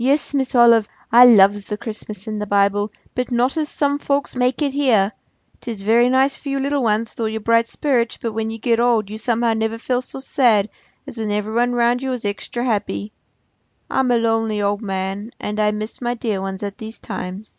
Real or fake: real